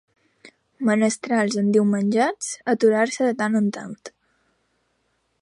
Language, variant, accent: Catalan, Balear, menorquí